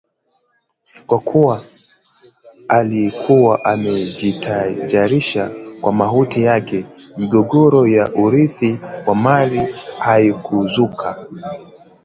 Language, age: Swahili, 19-29